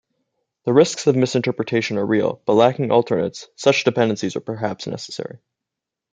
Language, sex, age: English, male, under 19